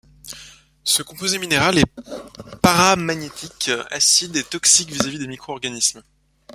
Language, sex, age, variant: French, male, 30-39, Français de métropole